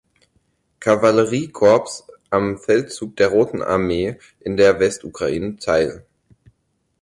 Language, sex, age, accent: German, male, 19-29, Deutschland Deutsch